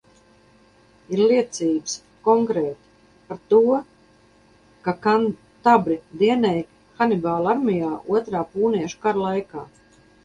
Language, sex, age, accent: Latvian, female, 50-59, Kurzeme